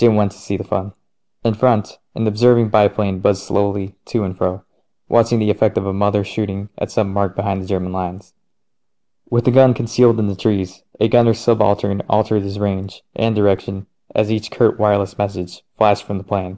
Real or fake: real